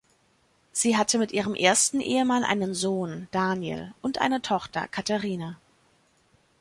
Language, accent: German, Deutschland Deutsch